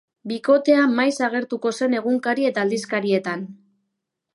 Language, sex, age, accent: Basque, female, 19-29, Mendebalekoa (Araba, Bizkaia, Gipuzkoako mendebaleko herri batzuk)